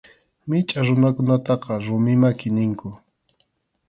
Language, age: Arequipa-La Unión Quechua, 19-29